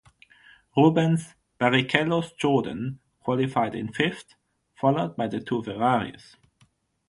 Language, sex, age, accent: English, male, 19-29, England English